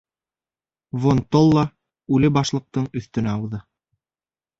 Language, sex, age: Bashkir, male, 19-29